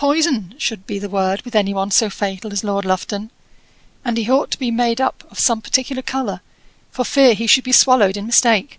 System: none